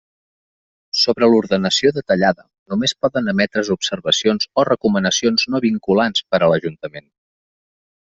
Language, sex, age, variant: Catalan, male, 30-39, Central